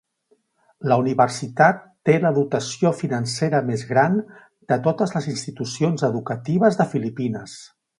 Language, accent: Catalan, Barceloní